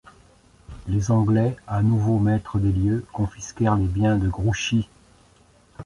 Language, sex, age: French, male, 70-79